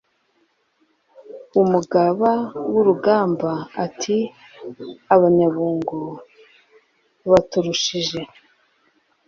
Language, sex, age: Kinyarwanda, male, 40-49